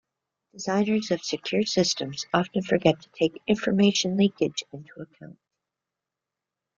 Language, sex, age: English, female, 50-59